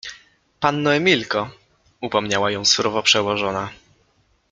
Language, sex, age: Polish, male, 19-29